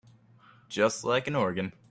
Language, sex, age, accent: English, male, under 19, United States English